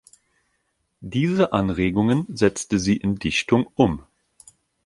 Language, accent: German, Deutschland Deutsch